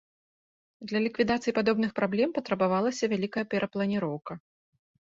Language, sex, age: Belarusian, female, 30-39